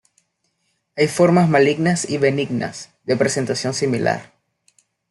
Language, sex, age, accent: Spanish, male, 19-29, Caribe: Cuba, Venezuela, Puerto Rico, República Dominicana, Panamá, Colombia caribeña, México caribeño, Costa del golfo de México